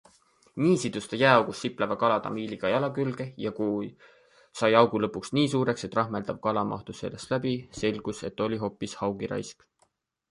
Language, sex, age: Estonian, male, 19-29